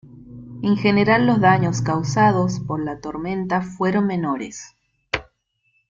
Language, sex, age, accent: Spanish, female, 40-49, Rioplatense: Argentina, Uruguay, este de Bolivia, Paraguay